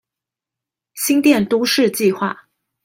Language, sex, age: Chinese, female, 30-39